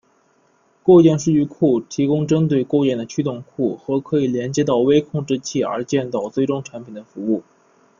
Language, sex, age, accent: Chinese, male, 19-29, 出生地：山东省